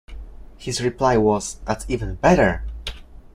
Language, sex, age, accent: English, male, under 19, United States English